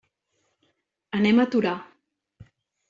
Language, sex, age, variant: Catalan, female, 50-59, Central